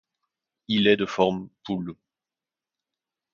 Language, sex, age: French, male, 30-39